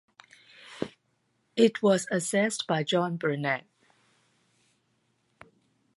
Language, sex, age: English, female, 60-69